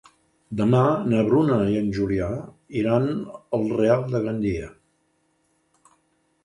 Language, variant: Catalan, Central